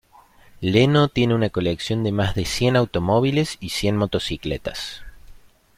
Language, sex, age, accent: Spanish, male, 30-39, Rioplatense: Argentina, Uruguay, este de Bolivia, Paraguay